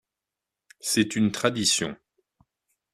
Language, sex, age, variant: French, male, 30-39, Français de métropole